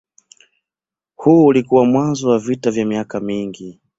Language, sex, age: Swahili, male, 19-29